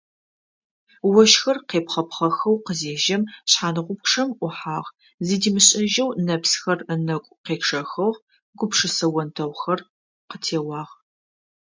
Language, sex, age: Adyghe, female, 30-39